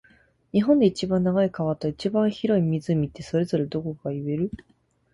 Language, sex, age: Japanese, female, 19-29